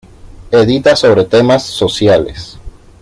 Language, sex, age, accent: Spanish, male, 19-29, Caribe: Cuba, Venezuela, Puerto Rico, República Dominicana, Panamá, Colombia caribeña, México caribeño, Costa del golfo de México